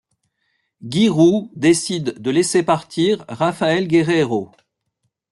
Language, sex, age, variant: French, male, 50-59, Français de métropole